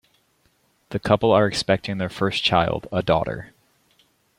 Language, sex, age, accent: English, male, 30-39, United States English